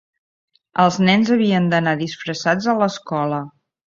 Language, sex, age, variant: Catalan, female, 50-59, Central